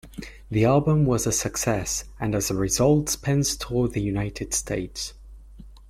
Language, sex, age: English, male, 19-29